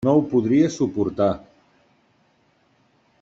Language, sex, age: Catalan, male, 50-59